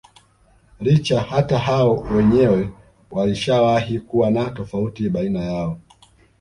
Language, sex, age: Swahili, male, 19-29